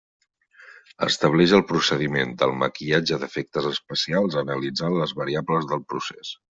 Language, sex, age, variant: Catalan, male, 19-29, Central